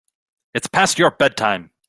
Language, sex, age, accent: English, male, 19-29, United States English